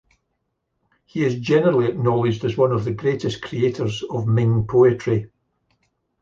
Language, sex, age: English, male, 70-79